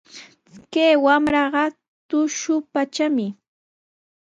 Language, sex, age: Sihuas Ancash Quechua, female, 19-29